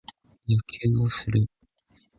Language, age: Japanese, 19-29